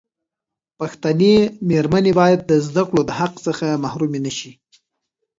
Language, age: Pashto, 19-29